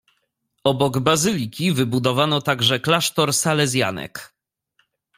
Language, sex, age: Polish, male, 30-39